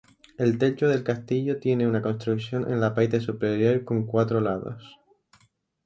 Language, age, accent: Spanish, 19-29, España: Islas Canarias